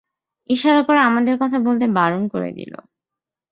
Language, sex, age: Bengali, female, 19-29